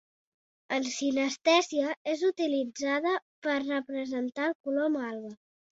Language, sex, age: Catalan, female, 60-69